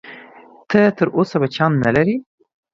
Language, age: Pashto, 19-29